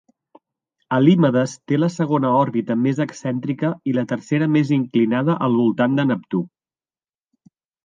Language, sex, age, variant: Catalan, male, 40-49, Central